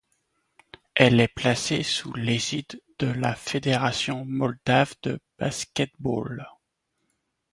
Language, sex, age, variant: French, male, 19-29, Français de métropole